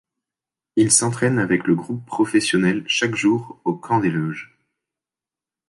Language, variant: French, Français de métropole